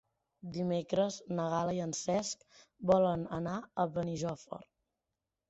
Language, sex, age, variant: Catalan, female, 19-29, Central